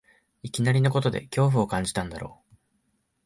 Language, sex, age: Japanese, male, 19-29